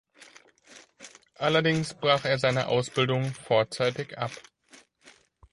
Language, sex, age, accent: German, male, 19-29, Deutschland Deutsch